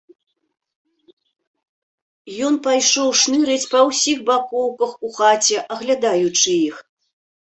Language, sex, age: Belarusian, female, 50-59